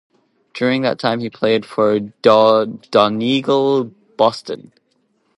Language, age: English, 19-29